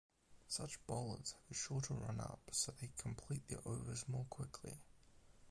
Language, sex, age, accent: English, male, under 19, Australian English; England English; New Zealand English